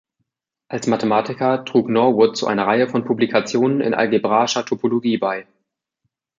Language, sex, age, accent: German, male, 19-29, Deutschland Deutsch